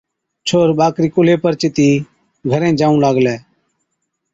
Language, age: Od, 30-39